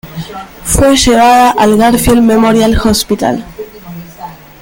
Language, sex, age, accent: Spanish, female, 19-29, Rioplatense: Argentina, Uruguay, este de Bolivia, Paraguay